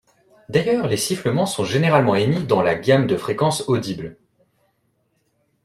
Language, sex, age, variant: French, male, 19-29, Français de métropole